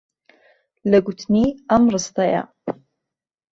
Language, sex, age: Central Kurdish, female, 19-29